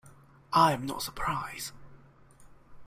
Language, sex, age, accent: English, male, 19-29, Malaysian English